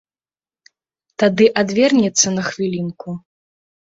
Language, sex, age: Belarusian, female, 30-39